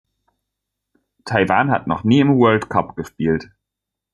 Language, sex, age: German, male, 19-29